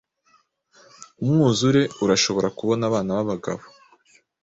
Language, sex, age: Kinyarwanda, male, 19-29